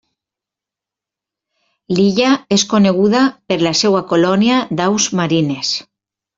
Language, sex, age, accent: Catalan, female, 50-59, valencià